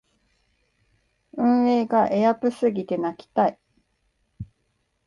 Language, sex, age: Japanese, female, 19-29